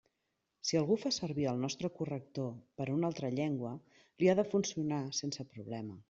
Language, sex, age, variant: Catalan, female, 40-49, Central